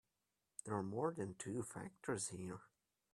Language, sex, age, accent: English, male, under 19, England English